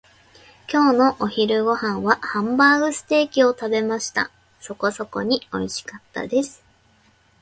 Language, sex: Japanese, female